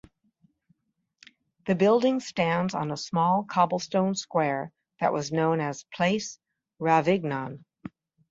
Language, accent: English, United States English